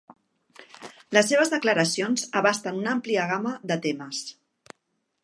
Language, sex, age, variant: Catalan, female, 50-59, Central